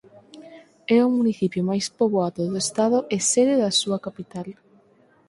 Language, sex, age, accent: Galician, female, 19-29, Neofalante